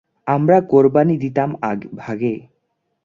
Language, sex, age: Bengali, male, under 19